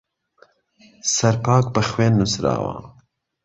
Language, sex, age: Central Kurdish, male, 40-49